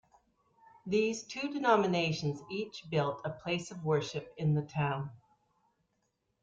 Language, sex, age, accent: English, female, 50-59, Canadian English